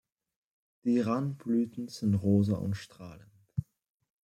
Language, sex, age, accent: German, male, under 19, Österreichisches Deutsch